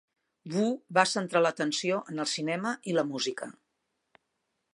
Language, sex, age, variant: Catalan, female, 60-69, Central